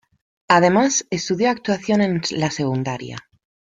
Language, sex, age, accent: Spanish, female, 30-39, España: Centro-Sur peninsular (Madrid, Toledo, Castilla-La Mancha)